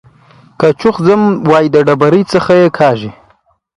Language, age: Pashto, 19-29